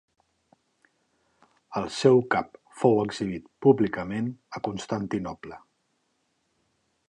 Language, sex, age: Catalan, male, 40-49